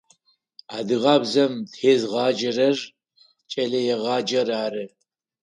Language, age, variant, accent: Adyghe, 60-69, Адыгабзэ (Кирил, пстэумэ зэдыряе), Кıэмгуй (Çemguy)